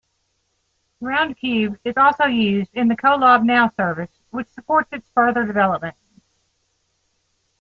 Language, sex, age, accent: English, female, 40-49, United States English